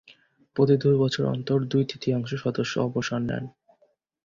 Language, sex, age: Bengali, male, 19-29